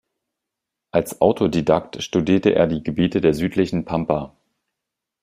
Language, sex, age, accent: German, male, 30-39, Deutschland Deutsch